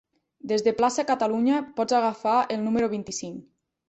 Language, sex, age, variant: Catalan, female, 19-29, Nord-Occidental